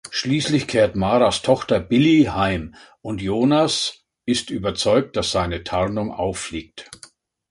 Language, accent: German, Deutschland Deutsch